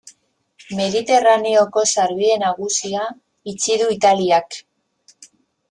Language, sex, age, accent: Basque, female, 30-39, Mendebalekoa (Araba, Bizkaia, Gipuzkoako mendebaleko herri batzuk)